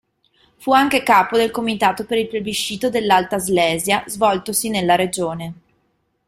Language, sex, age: Italian, female, 30-39